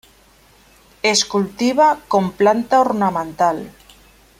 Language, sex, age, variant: Catalan, female, 40-49, Central